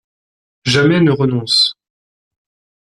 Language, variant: French, Français de métropole